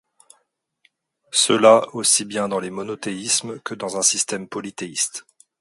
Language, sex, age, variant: French, male, 30-39, Français de métropole